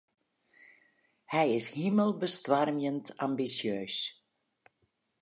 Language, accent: Western Frisian, Klaaifrysk